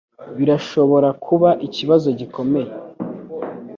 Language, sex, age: Kinyarwanda, male, under 19